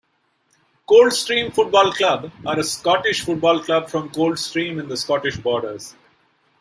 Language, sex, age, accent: English, male, 50-59, India and South Asia (India, Pakistan, Sri Lanka)